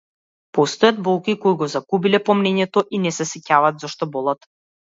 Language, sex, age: Macedonian, female, 30-39